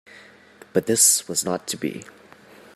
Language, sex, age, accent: English, male, 19-29, United States English